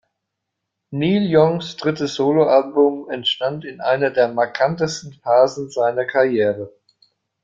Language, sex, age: German, male, 60-69